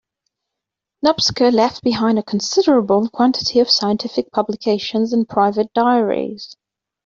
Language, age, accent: English, 19-29, England English